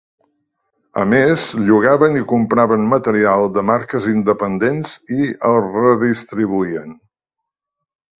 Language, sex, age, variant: Catalan, male, 60-69, Central